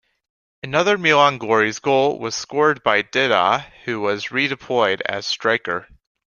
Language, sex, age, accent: English, male, under 19, United States English